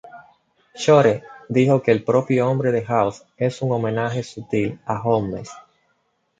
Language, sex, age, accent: Spanish, male, 19-29, Caribe: Cuba, Venezuela, Puerto Rico, República Dominicana, Panamá, Colombia caribeña, México caribeño, Costa del golfo de México